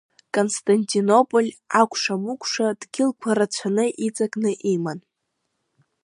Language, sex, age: Abkhazian, female, under 19